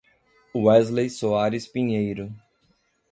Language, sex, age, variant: Portuguese, male, 40-49, Portuguese (Brasil)